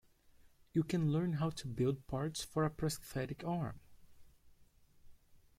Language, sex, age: English, male, 30-39